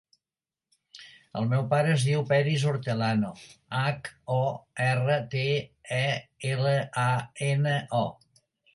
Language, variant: Catalan, Central